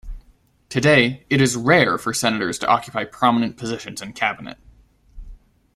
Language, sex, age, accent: English, male, 19-29, United States English